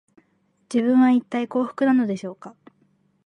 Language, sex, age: Japanese, female, 19-29